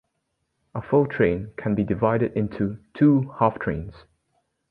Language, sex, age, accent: English, male, 19-29, United States English